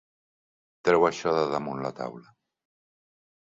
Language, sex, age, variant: Catalan, male, 60-69, Central